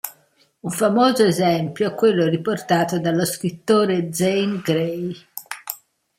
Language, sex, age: Italian, female, 60-69